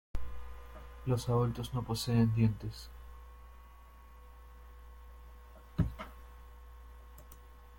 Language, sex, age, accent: Spanish, male, 19-29, Andino-Pacífico: Colombia, Perú, Ecuador, oeste de Bolivia y Venezuela andina